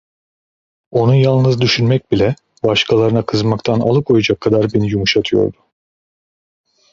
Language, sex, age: Turkish, male, 30-39